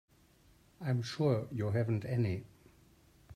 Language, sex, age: English, male, 50-59